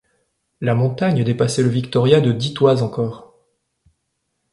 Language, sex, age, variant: French, male, 30-39, Français de métropole